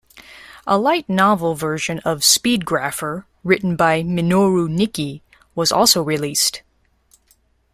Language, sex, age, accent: English, female, 30-39, United States English